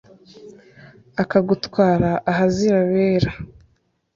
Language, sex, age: Kinyarwanda, female, 19-29